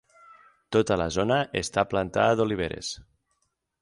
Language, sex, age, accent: Catalan, female, 19-29, nord-occidental; septentrional